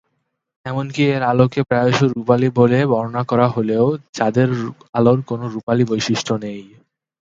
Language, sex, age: Bengali, male, 19-29